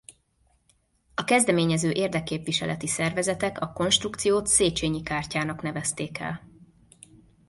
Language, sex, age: Hungarian, female, 40-49